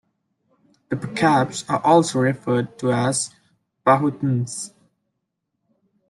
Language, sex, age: English, male, under 19